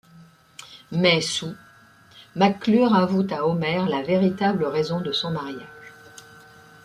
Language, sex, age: French, female, 60-69